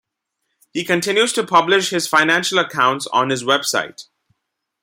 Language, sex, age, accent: English, male, under 19, India and South Asia (India, Pakistan, Sri Lanka)